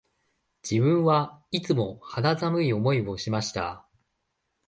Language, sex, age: Japanese, male, 19-29